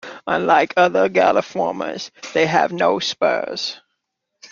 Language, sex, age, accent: English, male, 30-39, United States English